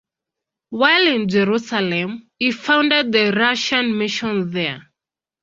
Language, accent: English, England English